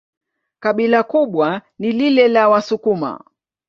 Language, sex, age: Swahili, female, 50-59